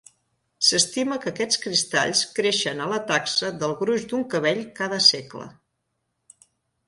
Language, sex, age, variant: Catalan, female, 40-49, Central